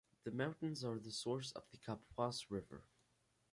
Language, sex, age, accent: English, male, under 19, United States English